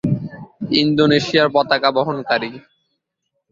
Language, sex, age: Bengali, male, 19-29